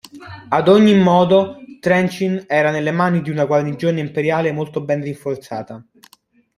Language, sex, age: Italian, male, under 19